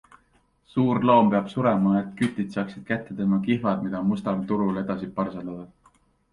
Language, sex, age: Estonian, male, 19-29